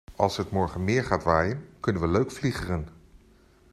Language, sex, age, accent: Dutch, male, 40-49, Nederlands Nederlands